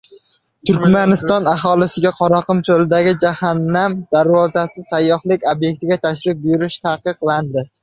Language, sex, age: Uzbek, male, under 19